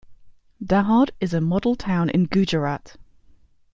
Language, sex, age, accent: English, female, 19-29, England English